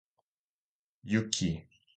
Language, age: Japanese, 30-39